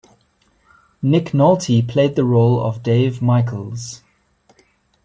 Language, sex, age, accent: English, male, 40-49, Southern African (South Africa, Zimbabwe, Namibia)